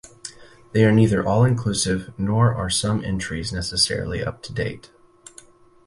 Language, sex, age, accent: English, male, 30-39, United States English